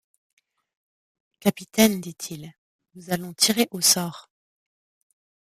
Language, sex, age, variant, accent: French, female, 30-39, Français d'Europe, Français de Suisse